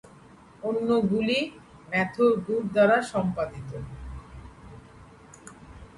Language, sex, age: Bengali, female, 40-49